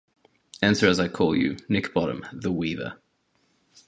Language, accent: English, Australian English